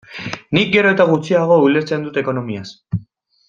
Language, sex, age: Basque, male, 19-29